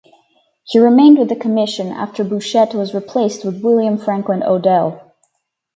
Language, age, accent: English, 19-29, Canadian English